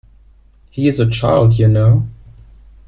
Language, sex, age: English, male, 19-29